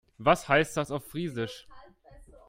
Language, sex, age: German, male, 19-29